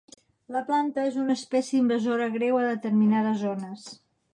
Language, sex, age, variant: Catalan, female, 60-69, Central